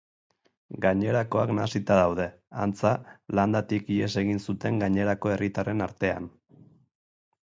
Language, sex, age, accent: Basque, male, 30-39, Erdialdekoa edo Nafarra (Gipuzkoa, Nafarroa)